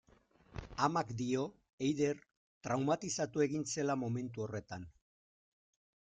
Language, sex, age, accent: Basque, male, 50-59, Erdialdekoa edo Nafarra (Gipuzkoa, Nafarroa)